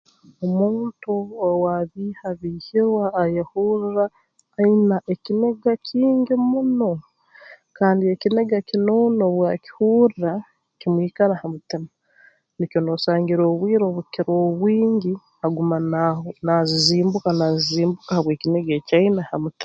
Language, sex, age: Tooro, female, 19-29